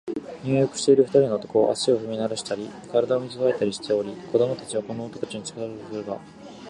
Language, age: Japanese, 19-29